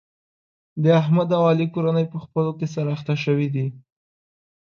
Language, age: Pashto, under 19